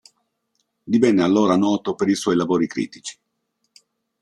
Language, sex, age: Italian, male, 50-59